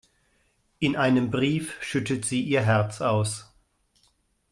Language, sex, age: German, male, 50-59